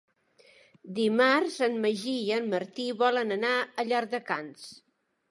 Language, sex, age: Catalan, female, 70-79